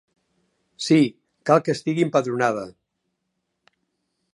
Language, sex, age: Catalan, male, 60-69